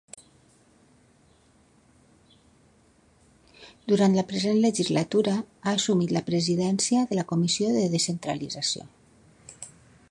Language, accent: Catalan, valencià; valencià meridional